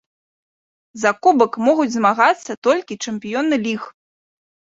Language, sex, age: Belarusian, female, 30-39